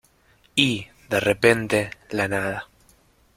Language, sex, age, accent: Spanish, male, 19-29, Rioplatense: Argentina, Uruguay, este de Bolivia, Paraguay